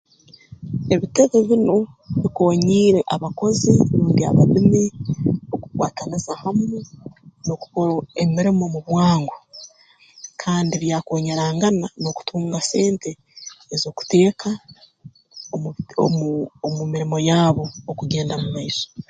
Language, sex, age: Tooro, female, 19-29